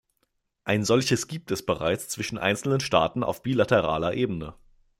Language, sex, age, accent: German, male, 19-29, Deutschland Deutsch